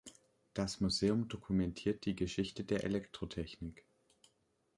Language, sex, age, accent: German, male, under 19, Deutschland Deutsch